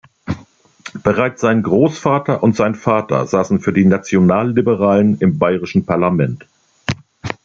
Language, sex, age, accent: German, male, 60-69, Deutschland Deutsch